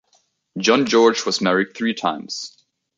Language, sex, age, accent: English, male, 19-29, United States English